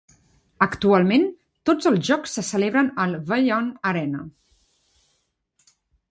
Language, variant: Catalan, Central